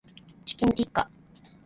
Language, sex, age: Japanese, female, 30-39